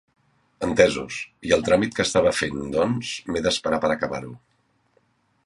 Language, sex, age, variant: Catalan, male, 50-59, Central